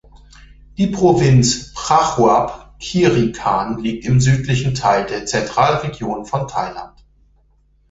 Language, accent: German, Deutschland Deutsch